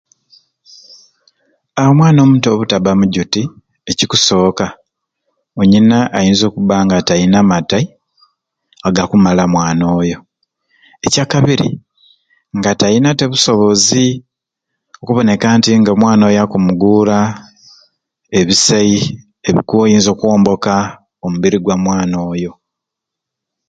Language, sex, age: Ruuli, male, 40-49